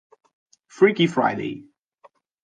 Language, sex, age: Italian, male, 19-29